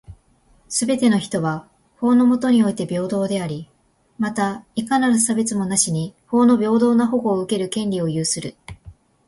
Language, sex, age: Japanese, female, 19-29